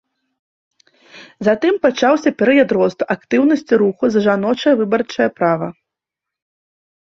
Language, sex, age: Belarusian, female, 30-39